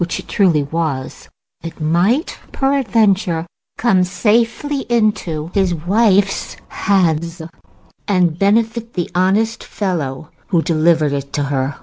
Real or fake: real